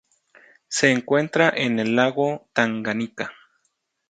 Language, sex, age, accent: Spanish, male, 40-49, México